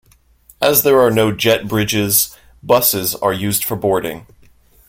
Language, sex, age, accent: English, male, 19-29, United States English